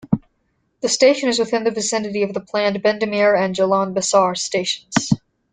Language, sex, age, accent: English, female, under 19, United States English